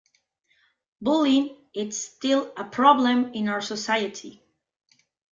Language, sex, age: English, female, 19-29